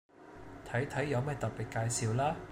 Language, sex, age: Cantonese, male, 19-29